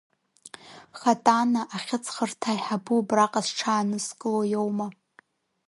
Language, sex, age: Abkhazian, female, 19-29